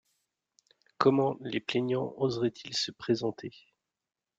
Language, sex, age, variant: French, male, 40-49, Français de métropole